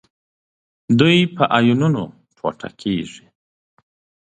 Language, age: Pashto, 30-39